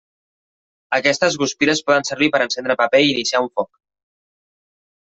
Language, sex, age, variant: Catalan, male, 19-29, Central